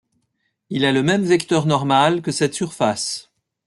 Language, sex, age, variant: French, male, 50-59, Français de métropole